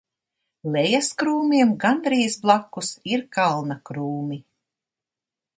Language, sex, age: Latvian, female, 60-69